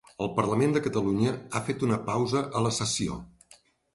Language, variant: Catalan, Central